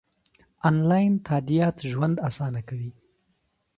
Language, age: Pashto, 30-39